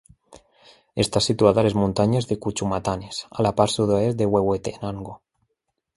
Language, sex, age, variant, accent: Catalan, male, 19-29, Valencià meridional, valencià